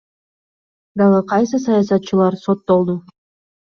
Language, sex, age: Kyrgyz, female, 19-29